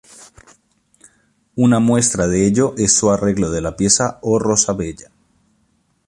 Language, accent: Spanish, Andino-Pacífico: Colombia, Perú, Ecuador, oeste de Bolivia y Venezuela andina